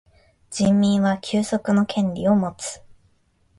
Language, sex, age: Japanese, female, 19-29